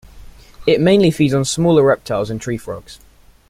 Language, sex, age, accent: English, male, under 19, England English